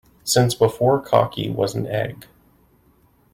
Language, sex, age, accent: English, male, 30-39, United States English